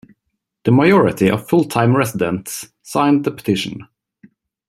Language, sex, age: English, male, 19-29